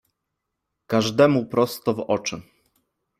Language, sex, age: Polish, male, 30-39